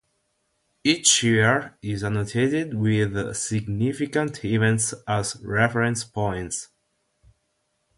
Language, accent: English, United States English; Italian